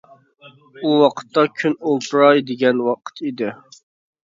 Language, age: Uyghur, 19-29